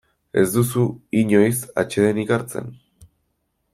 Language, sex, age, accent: Basque, male, 19-29, Erdialdekoa edo Nafarra (Gipuzkoa, Nafarroa)